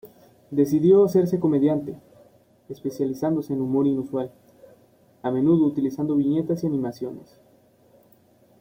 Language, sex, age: Spanish, male, 19-29